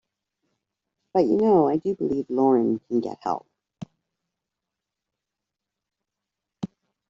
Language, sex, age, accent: English, female, 50-59, Canadian English